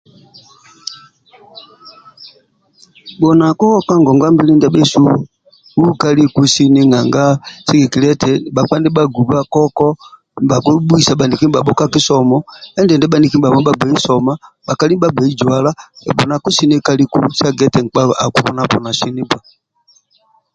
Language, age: Amba (Uganda), 50-59